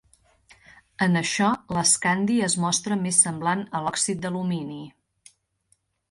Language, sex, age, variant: Catalan, female, 30-39, Central